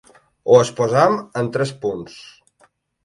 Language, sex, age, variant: Catalan, male, 40-49, Balear